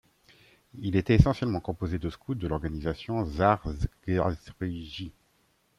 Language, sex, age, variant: French, male, 50-59, Français de métropole